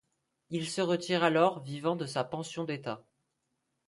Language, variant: French, Français de métropole